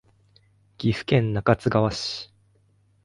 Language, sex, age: Japanese, male, 19-29